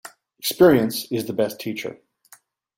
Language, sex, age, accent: English, male, 50-59, United States English